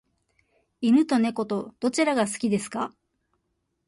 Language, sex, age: Japanese, female, 30-39